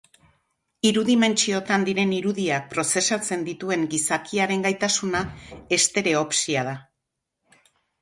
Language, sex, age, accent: Basque, female, 60-69, Mendebalekoa (Araba, Bizkaia, Gipuzkoako mendebaleko herri batzuk)